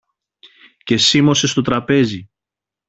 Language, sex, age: Greek, male, 40-49